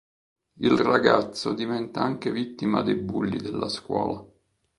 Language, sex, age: Italian, male, 50-59